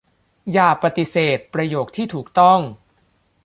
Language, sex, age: Thai, male, under 19